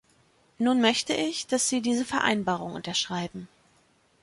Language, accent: German, Deutschland Deutsch